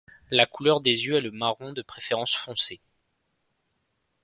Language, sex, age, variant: French, male, 19-29, Français de métropole